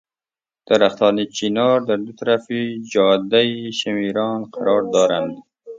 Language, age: Persian, 30-39